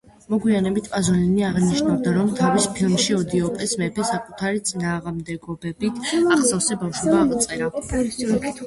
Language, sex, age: Georgian, female, under 19